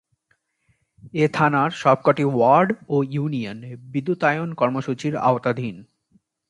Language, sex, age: Bengali, male, 19-29